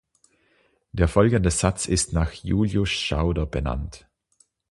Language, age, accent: German, 40-49, Österreichisches Deutsch